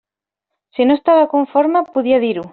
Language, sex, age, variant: Catalan, female, 19-29, Central